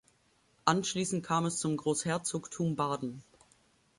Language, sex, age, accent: German, female, 19-29, Deutschland Deutsch